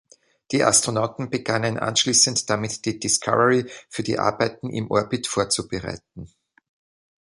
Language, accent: German, Österreichisches Deutsch